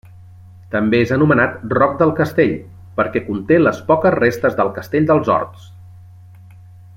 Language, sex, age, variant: Catalan, male, 40-49, Central